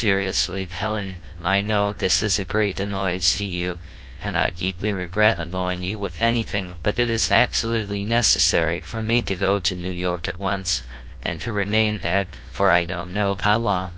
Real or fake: fake